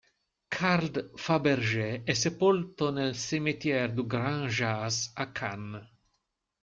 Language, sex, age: Italian, male, 50-59